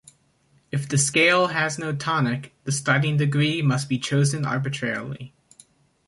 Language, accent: English, United States English